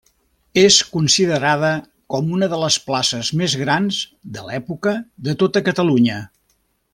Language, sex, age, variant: Catalan, male, 70-79, Central